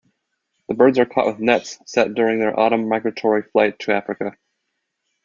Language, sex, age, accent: English, male, 30-39, United States English